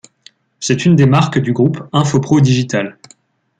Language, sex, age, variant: French, male, 19-29, Français de métropole